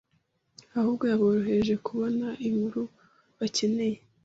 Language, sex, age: Kinyarwanda, female, 30-39